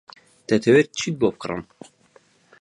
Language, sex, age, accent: Central Kurdish, male, 19-29, سۆرانی